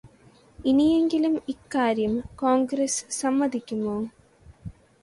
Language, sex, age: Malayalam, female, 19-29